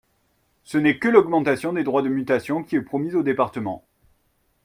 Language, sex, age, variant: French, male, 30-39, Français de métropole